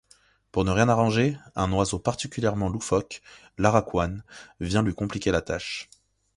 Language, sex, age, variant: French, male, 19-29, Français de métropole